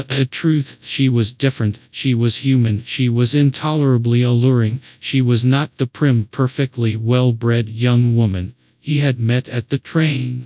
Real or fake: fake